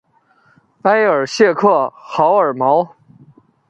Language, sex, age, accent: Chinese, male, 30-39, 出生地：北京市